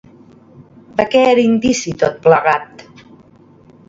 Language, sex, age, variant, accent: Catalan, female, 40-49, Central, central